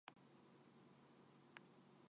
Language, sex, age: Japanese, male, 19-29